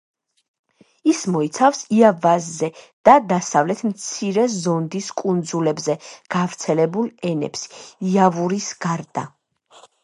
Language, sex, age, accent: Georgian, female, 19-29, ჩვეულებრივი